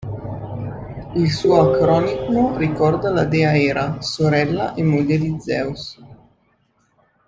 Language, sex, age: Italian, female, 19-29